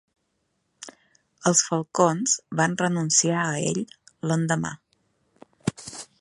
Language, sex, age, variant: Catalan, female, 30-39, Balear